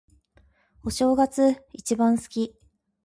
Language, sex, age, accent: Japanese, female, 30-39, 標準語